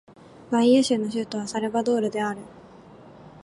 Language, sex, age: Japanese, female, 19-29